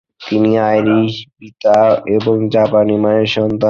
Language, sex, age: Bengali, male, 19-29